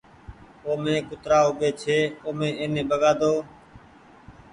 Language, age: Goaria, 19-29